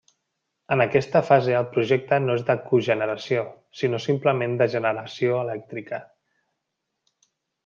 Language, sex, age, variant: Catalan, male, 30-39, Central